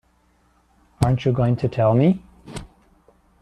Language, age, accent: English, 19-29, United States English